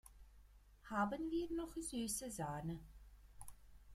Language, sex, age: German, female, 30-39